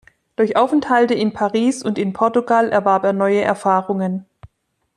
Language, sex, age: German, female, 40-49